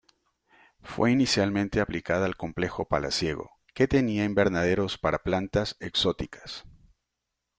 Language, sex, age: Spanish, male, 40-49